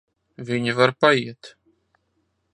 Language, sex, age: Latvian, male, 30-39